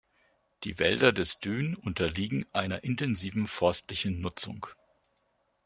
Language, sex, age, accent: German, male, 50-59, Deutschland Deutsch